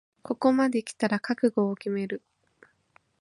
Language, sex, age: Japanese, female, 19-29